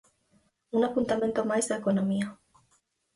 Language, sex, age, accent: Galician, female, 19-29, Normativo (estándar)